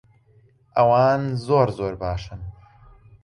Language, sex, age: Central Kurdish, male, 19-29